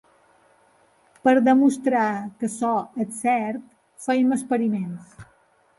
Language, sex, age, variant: Catalan, female, 50-59, Balear